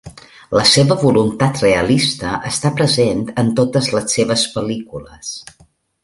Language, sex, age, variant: Catalan, female, 40-49, Balear